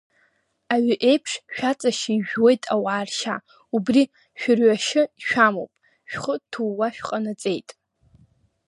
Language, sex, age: Abkhazian, female, 19-29